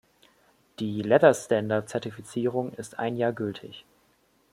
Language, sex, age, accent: German, male, 19-29, Deutschland Deutsch